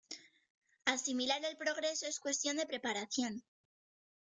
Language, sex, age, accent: Spanish, female, under 19, España: Norte peninsular (Asturias, Castilla y León, Cantabria, País Vasco, Navarra, Aragón, La Rioja, Guadalajara, Cuenca)